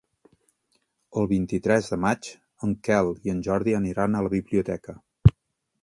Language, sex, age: Catalan, male, 40-49